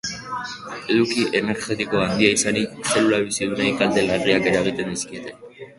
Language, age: Basque, under 19